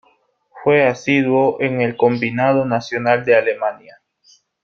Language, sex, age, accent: Spanish, male, 19-29, Andino-Pacífico: Colombia, Perú, Ecuador, oeste de Bolivia y Venezuela andina